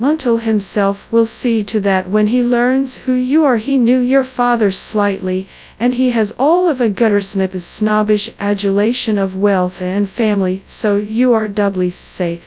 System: TTS, FastPitch